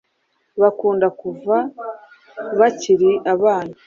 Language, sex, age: Kinyarwanda, female, 19-29